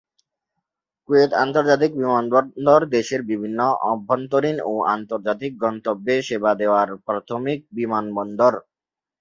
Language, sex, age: Bengali, male, 19-29